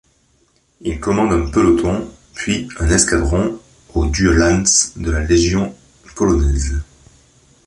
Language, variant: French, Français de métropole